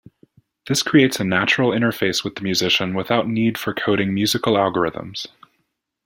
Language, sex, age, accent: English, male, 19-29, United States English